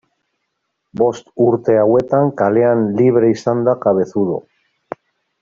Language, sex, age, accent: Basque, male, 40-49, Mendebalekoa (Araba, Bizkaia, Gipuzkoako mendebaleko herri batzuk)